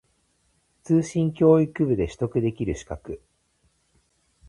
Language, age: Japanese, 30-39